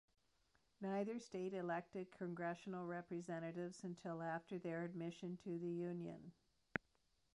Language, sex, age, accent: English, female, 60-69, Canadian English